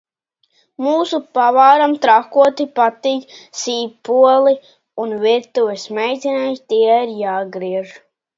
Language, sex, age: Latvian, male, under 19